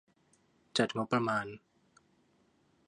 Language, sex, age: Thai, male, under 19